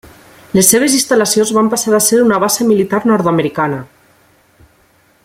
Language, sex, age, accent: Catalan, female, 30-39, valencià